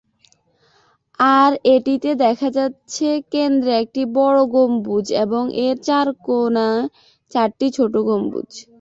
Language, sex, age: Bengali, female, 19-29